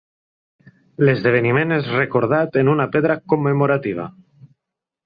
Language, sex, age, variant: Catalan, male, 30-39, Nord-Occidental